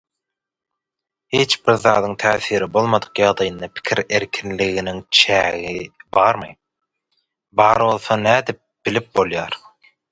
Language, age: Turkmen, 19-29